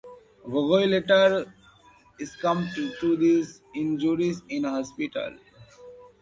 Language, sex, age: English, male, 19-29